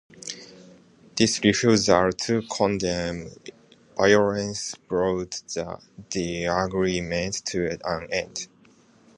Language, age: English, under 19